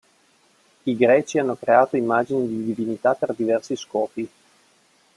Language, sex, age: Italian, male, 50-59